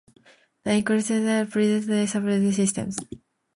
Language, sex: English, female